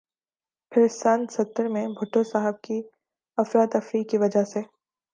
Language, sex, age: Urdu, female, 19-29